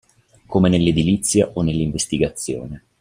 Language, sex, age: Italian, male, 30-39